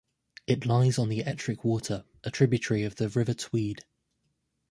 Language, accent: English, England English